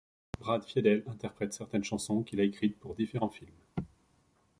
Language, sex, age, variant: French, male, 40-49, Français de métropole